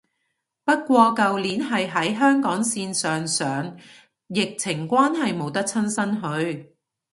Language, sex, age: Cantonese, female, 40-49